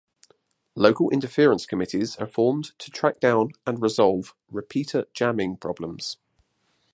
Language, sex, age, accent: English, male, 40-49, England English